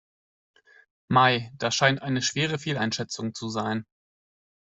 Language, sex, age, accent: German, male, 19-29, Deutschland Deutsch